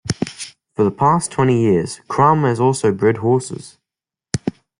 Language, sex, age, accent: English, male, under 19, Australian English